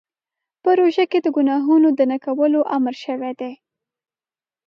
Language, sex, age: Pashto, female, 19-29